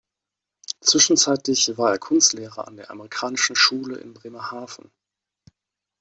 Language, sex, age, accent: German, male, 40-49, Deutschland Deutsch